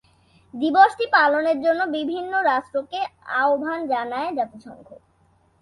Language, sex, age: Bengali, female, under 19